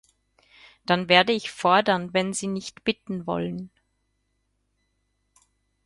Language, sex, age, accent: German, female, 30-39, Österreichisches Deutsch